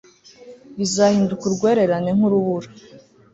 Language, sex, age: Kinyarwanda, female, 19-29